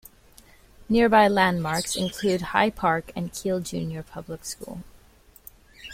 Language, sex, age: English, female, 19-29